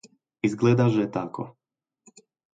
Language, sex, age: Slovenian, male, 19-29